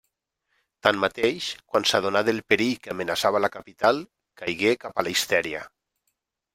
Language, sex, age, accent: Catalan, male, 40-49, valencià